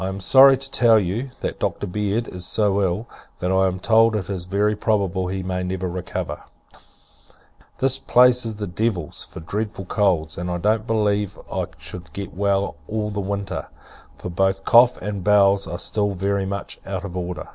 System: none